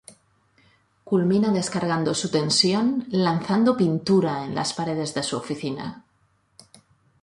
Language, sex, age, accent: Spanish, female, 40-49, España: Norte peninsular (Asturias, Castilla y León, Cantabria, País Vasco, Navarra, Aragón, La Rioja, Guadalajara, Cuenca)